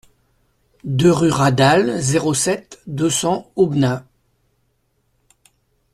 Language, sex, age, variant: French, male, 60-69, Français de métropole